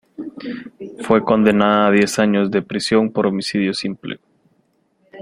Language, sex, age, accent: Spanish, male, 19-29, América central